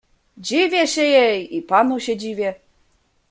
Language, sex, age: Polish, female, 19-29